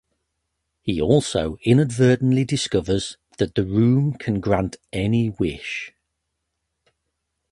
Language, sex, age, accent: English, male, 40-49, England English